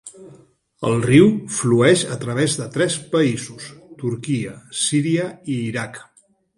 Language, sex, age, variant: Catalan, male, 50-59, Central